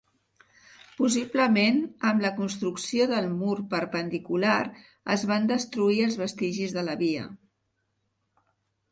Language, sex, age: Catalan, female, 60-69